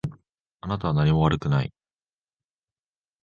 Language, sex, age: Japanese, male, under 19